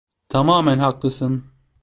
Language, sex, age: Turkish, male, 19-29